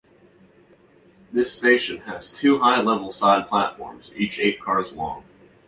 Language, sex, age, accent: English, male, 19-29, United States English